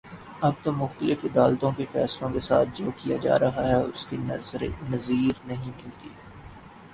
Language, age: Urdu, 19-29